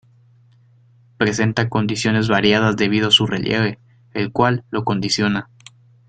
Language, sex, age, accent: Spanish, male, under 19, México